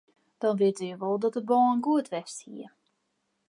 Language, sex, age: Western Frisian, female, 40-49